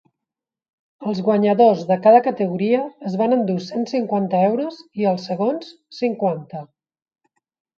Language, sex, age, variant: Catalan, female, 40-49, Central